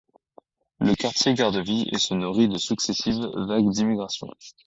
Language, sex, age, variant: French, male, 19-29, Français de métropole